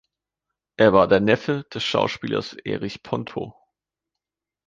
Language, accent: German, Deutschland Deutsch